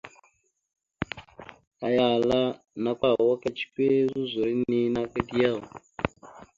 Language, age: Mada (Cameroon), 19-29